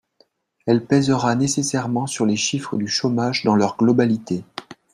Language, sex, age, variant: French, male, 40-49, Français de métropole